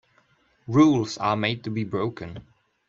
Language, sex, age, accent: English, male, 19-29, England English